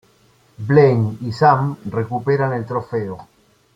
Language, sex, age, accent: Spanish, male, 60-69, Rioplatense: Argentina, Uruguay, este de Bolivia, Paraguay